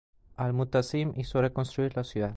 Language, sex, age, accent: Spanish, male, 19-29, Andino-Pacífico: Colombia, Perú, Ecuador, oeste de Bolivia y Venezuela andina